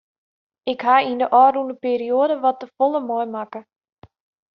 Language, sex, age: Western Frisian, female, 30-39